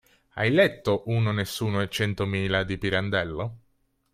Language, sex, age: Italian, male, 19-29